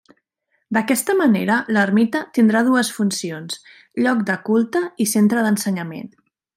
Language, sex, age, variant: Catalan, female, 30-39, Central